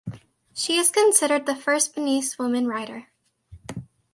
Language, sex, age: English, female, under 19